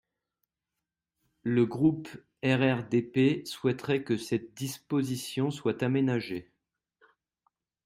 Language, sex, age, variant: French, male, 30-39, Français de métropole